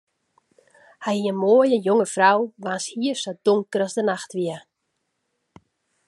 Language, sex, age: Western Frisian, female, 30-39